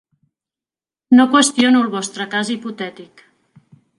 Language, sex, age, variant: Catalan, female, 40-49, Central